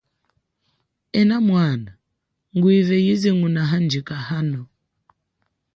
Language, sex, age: Chokwe, female, 19-29